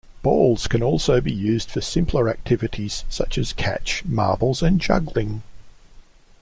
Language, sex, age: English, male, 60-69